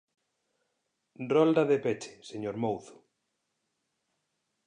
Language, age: Galician, 40-49